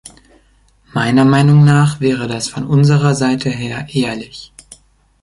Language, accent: German, Deutschland Deutsch